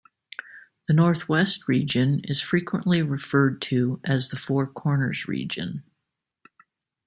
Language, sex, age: English, female, 60-69